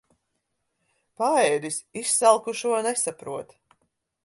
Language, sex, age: Latvian, female, 40-49